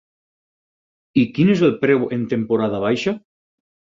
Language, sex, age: Catalan, male, 50-59